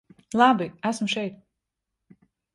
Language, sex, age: Latvian, female, 30-39